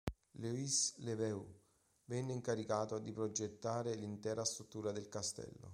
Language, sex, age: Italian, male, 30-39